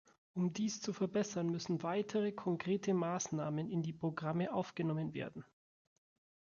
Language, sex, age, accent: German, male, 19-29, Deutschland Deutsch